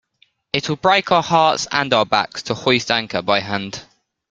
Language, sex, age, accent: English, male, under 19, England English